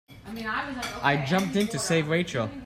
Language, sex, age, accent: English, male, 19-29, United States English